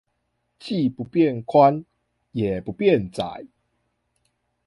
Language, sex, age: Chinese, male, 19-29